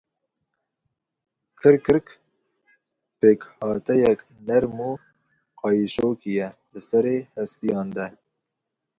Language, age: Kurdish, 19-29